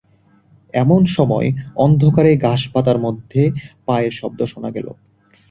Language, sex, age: Bengali, male, 19-29